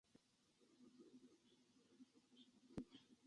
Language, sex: Japanese, female